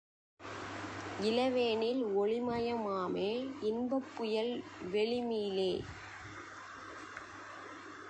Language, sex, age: Tamil, female, 19-29